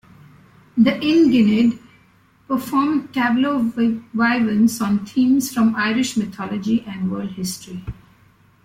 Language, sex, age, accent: English, female, 60-69, India and South Asia (India, Pakistan, Sri Lanka)